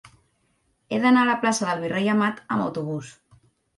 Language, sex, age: Catalan, female, 30-39